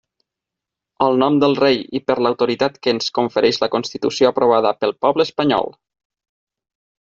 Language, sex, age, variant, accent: Catalan, male, 30-39, Valencià meridional, central; valencià